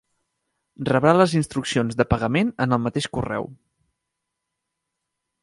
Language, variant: Catalan, Central